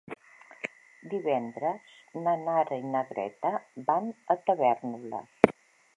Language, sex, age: Catalan, female, 70-79